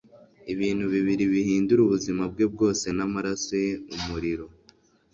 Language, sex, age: Kinyarwanda, male, under 19